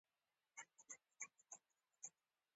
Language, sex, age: Pashto, female, 19-29